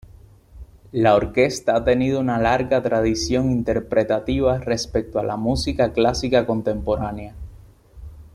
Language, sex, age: Spanish, male, 19-29